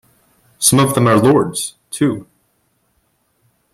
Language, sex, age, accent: English, male, 19-29, United States English